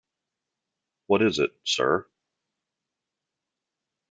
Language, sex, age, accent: English, male, 50-59, United States English